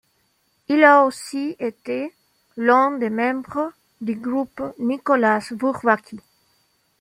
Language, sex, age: French, female, 40-49